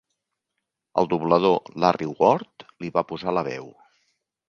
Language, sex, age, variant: Catalan, male, 60-69, Central